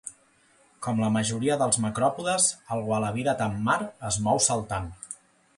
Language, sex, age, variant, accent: Catalan, male, 30-39, Central, central